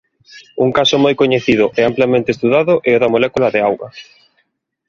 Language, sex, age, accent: Galician, male, 30-39, Normativo (estándar)